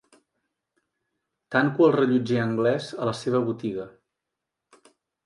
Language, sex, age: Catalan, male, 40-49